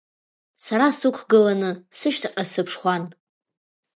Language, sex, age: Abkhazian, female, 19-29